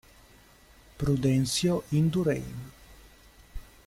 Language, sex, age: Italian, male, 30-39